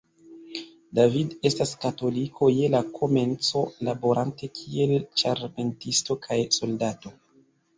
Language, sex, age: Esperanto, male, 19-29